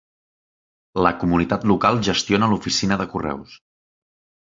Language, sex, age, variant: Catalan, male, 19-29, Central